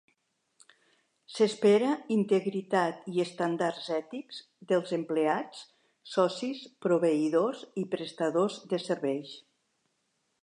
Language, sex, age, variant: Catalan, female, 60-69, Central